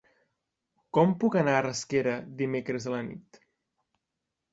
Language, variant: Catalan, Central